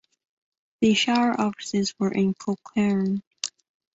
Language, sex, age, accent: English, female, 19-29, United States English